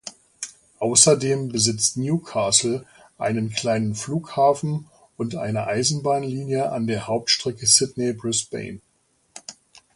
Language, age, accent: German, 50-59, Deutschland Deutsch